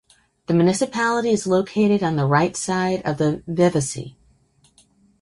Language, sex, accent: English, female, United States English